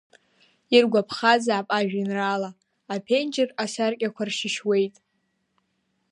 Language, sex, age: Abkhazian, female, under 19